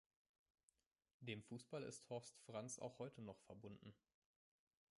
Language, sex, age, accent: German, male, 19-29, Deutschland Deutsch